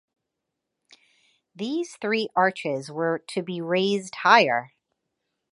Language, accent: English, United States English